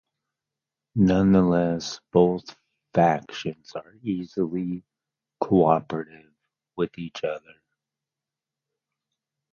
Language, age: English, 50-59